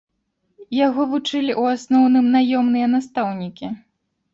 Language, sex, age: Belarusian, female, 19-29